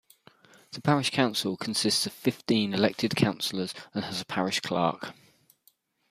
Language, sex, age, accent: English, male, 40-49, England English